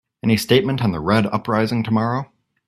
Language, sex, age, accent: English, male, 19-29, United States English